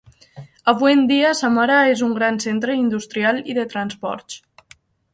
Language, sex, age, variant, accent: Catalan, female, 19-29, Valencià meridional, valencià